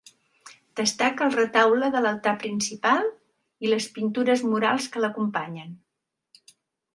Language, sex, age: Catalan, female, 60-69